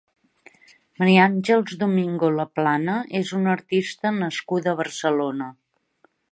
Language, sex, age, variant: Catalan, female, 60-69, Central